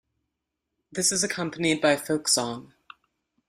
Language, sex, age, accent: English, female, 19-29, United States English